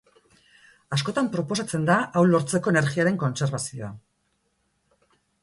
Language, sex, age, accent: Basque, female, 40-49, Erdialdekoa edo Nafarra (Gipuzkoa, Nafarroa)